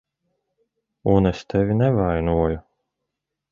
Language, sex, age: Latvian, male, 30-39